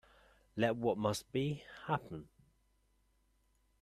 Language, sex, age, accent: English, male, 19-29, England English